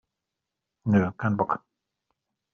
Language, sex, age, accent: German, male, 50-59, Deutschland Deutsch